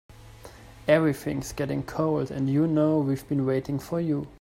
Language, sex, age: English, male, 19-29